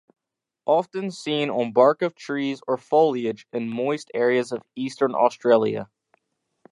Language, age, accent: English, under 19, United States English